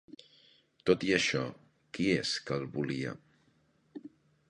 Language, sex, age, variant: Catalan, male, 60-69, Central